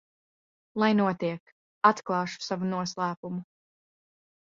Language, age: Latvian, 19-29